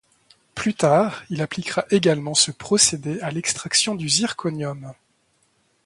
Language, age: French, 40-49